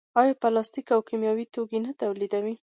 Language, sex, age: Pashto, female, 19-29